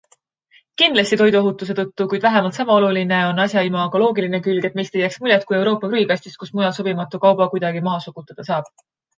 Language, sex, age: Estonian, female, 19-29